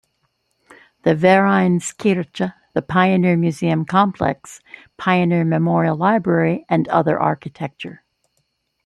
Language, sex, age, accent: English, female, 60-69, United States English